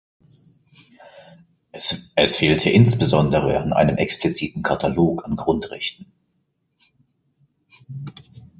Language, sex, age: German, male, 19-29